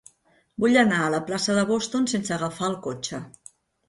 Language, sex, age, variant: Catalan, female, 50-59, Central